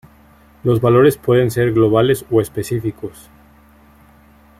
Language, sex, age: Spanish, male, 30-39